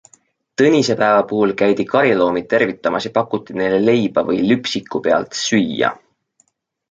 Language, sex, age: Estonian, male, 19-29